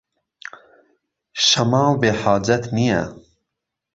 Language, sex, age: Central Kurdish, male, 40-49